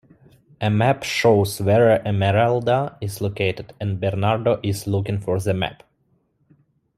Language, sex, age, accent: English, male, 19-29, United States English